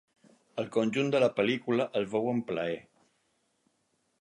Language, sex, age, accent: Catalan, male, 50-59, mallorquí